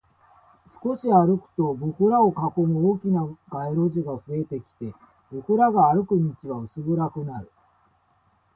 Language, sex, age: Japanese, male, 40-49